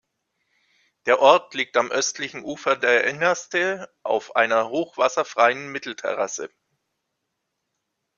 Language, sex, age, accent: German, male, 40-49, Deutschland Deutsch